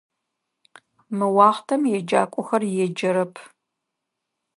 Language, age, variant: Adyghe, 40-49, Адыгабзэ (Кирил, пстэумэ зэдыряе)